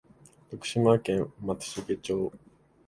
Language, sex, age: Japanese, male, 19-29